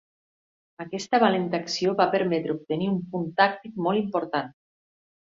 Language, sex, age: Catalan, female, 50-59